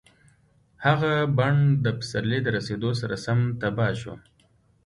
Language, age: Pashto, 19-29